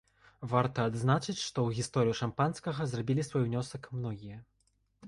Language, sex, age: Belarusian, male, 19-29